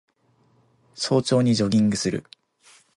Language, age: Japanese, 19-29